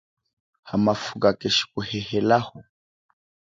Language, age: Chokwe, 19-29